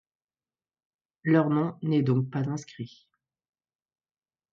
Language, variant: French, Français de métropole